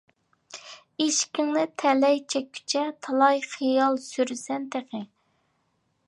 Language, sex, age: Uyghur, female, 19-29